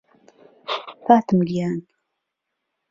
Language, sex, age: Central Kurdish, female, 30-39